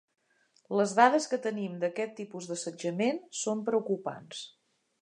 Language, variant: Catalan, Central